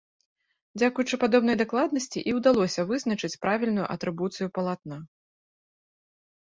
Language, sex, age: Belarusian, female, 30-39